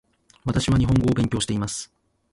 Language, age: Japanese, 40-49